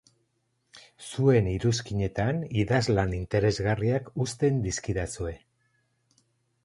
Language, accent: Basque, Erdialdekoa edo Nafarra (Gipuzkoa, Nafarroa)